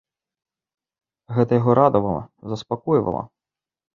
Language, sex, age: Belarusian, male, 30-39